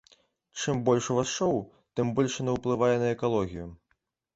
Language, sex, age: Belarusian, male, 19-29